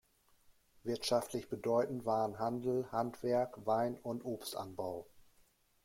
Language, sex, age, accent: German, male, 40-49, Deutschland Deutsch